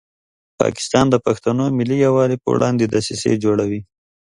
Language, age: Pashto, 30-39